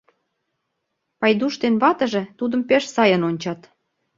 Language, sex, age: Mari, female, 40-49